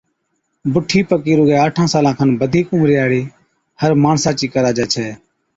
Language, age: Od, 30-39